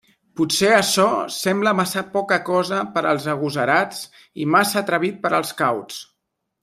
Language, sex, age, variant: Catalan, male, 30-39, Central